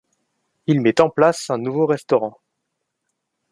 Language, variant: French, Français de métropole